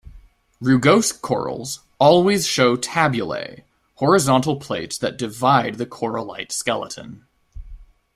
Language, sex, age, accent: English, male, 19-29, United States English